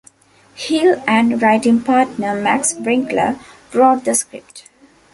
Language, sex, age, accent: English, female, 19-29, India and South Asia (India, Pakistan, Sri Lanka)